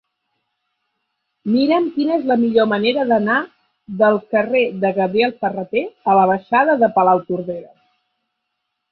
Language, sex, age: Catalan, female, 50-59